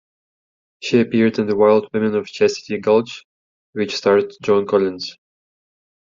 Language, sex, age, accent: English, male, 30-39, United States English